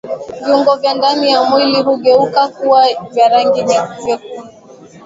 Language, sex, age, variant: Swahili, female, 19-29, Kiswahili Sanifu (EA)